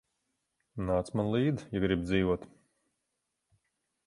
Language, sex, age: Latvian, male, 40-49